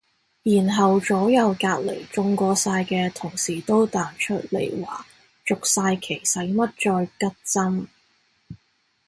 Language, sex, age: Cantonese, female, 19-29